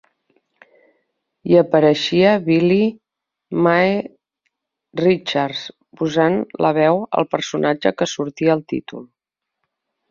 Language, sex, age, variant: Catalan, female, 40-49, Central